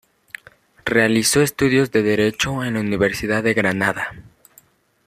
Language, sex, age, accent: Spanish, male, under 19, México